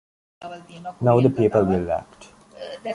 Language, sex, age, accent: English, male, under 19, England English